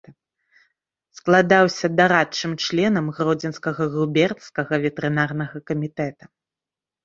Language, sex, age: Belarusian, female, 30-39